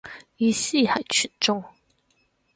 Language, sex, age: Cantonese, female, 30-39